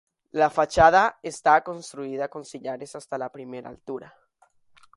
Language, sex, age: Spanish, male, under 19